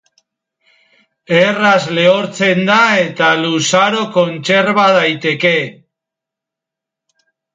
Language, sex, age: Basque, male, 40-49